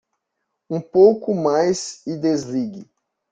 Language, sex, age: Portuguese, male, 40-49